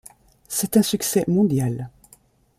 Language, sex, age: French, female, 50-59